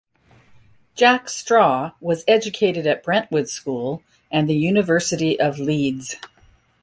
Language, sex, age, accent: English, female, 60-69, United States English